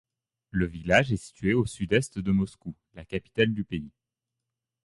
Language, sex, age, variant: French, male, 19-29, Français de métropole